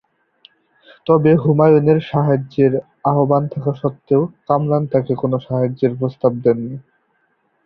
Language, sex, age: Bengali, male, under 19